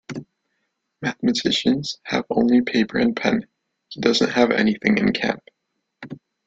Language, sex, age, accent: English, male, 19-29, United States English